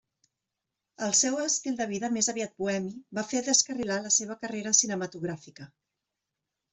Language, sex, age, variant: Catalan, female, 40-49, Central